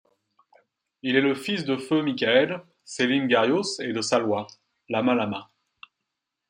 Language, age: French, 30-39